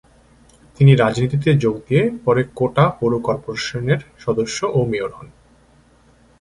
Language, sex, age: Bengali, male, 30-39